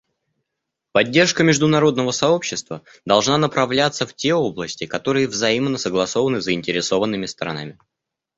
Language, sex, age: Russian, male, under 19